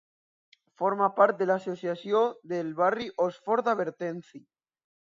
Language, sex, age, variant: Catalan, male, under 19, Alacantí